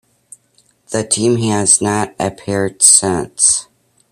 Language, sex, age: English, female, 50-59